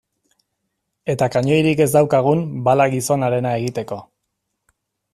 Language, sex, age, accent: Basque, male, 40-49, Erdialdekoa edo Nafarra (Gipuzkoa, Nafarroa)